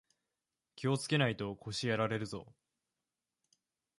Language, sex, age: Japanese, male, 19-29